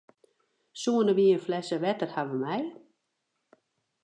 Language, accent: Western Frisian, Wâldfrysk